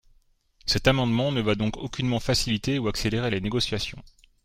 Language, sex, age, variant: French, male, 40-49, Français de métropole